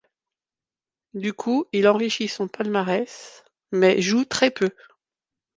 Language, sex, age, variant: French, female, 50-59, Français de métropole